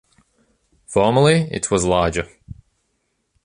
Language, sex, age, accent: English, male, under 19, England English